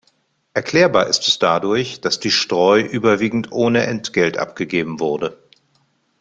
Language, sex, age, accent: German, male, 50-59, Deutschland Deutsch